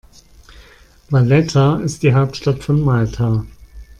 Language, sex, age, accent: German, male, 50-59, Deutschland Deutsch